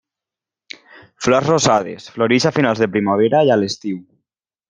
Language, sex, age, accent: Catalan, male, 19-29, valencià